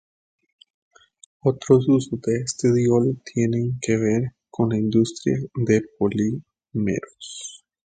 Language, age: Spanish, 19-29